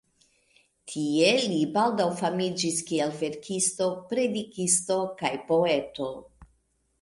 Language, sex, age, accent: Esperanto, female, 50-59, Internacia